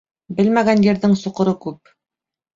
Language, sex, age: Bashkir, female, 30-39